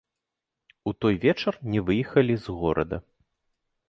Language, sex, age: Belarusian, male, 30-39